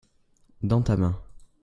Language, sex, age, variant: French, male, under 19, Français de métropole